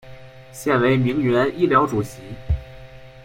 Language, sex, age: Chinese, male, under 19